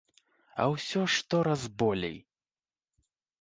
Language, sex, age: Belarusian, male, 19-29